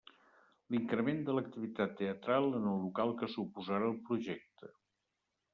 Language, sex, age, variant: Catalan, male, 60-69, Septentrional